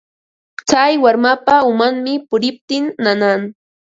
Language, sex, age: Ambo-Pasco Quechua, female, 30-39